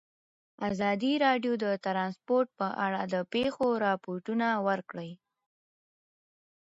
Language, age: Pashto, under 19